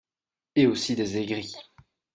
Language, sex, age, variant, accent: French, male, 19-29, Français d'Europe, Français de Belgique